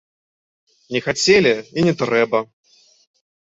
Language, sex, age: Belarusian, male, 30-39